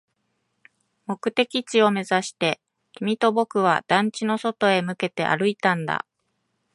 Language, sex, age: Japanese, female, 30-39